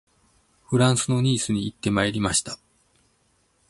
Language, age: Japanese, 50-59